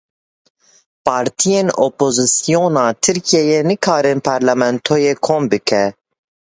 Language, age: Kurdish, 19-29